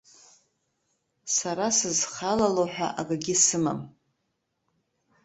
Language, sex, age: Abkhazian, female, 50-59